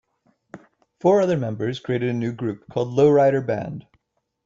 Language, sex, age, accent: English, male, 19-29, United States English